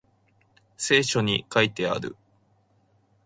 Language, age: Japanese, 19-29